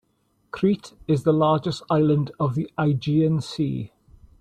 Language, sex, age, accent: English, male, 60-69, Welsh English